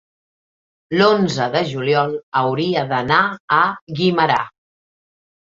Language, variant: Catalan, Central